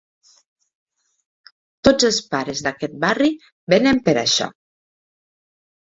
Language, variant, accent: Catalan, Nord-Occidental, Tortosí